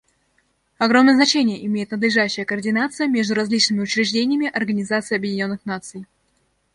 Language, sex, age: Russian, female, under 19